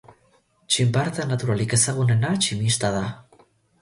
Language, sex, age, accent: Basque, male, 19-29, Mendebalekoa (Araba, Bizkaia, Gipuzkoako mendebaleko herri batzuk)